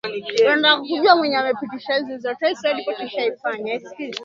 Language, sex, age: Swahili, female, 19-29